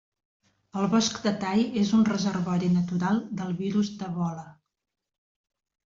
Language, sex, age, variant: Catalan, female, 50-59, Central